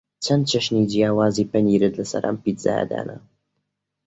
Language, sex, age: Central Kurdish, female, under 19